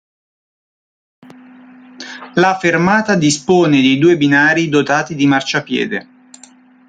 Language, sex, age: Italian, male, 30-39